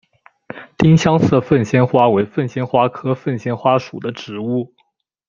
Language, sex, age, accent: Chinese, male, 19-29, 出生地：浙江省